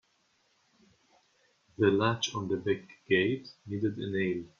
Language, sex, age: English, male, 19-29